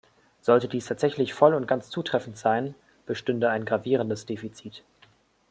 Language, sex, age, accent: German, male, 19-29, Deutschland Deutsch